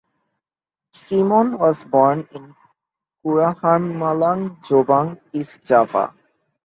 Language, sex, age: English, male, 19-29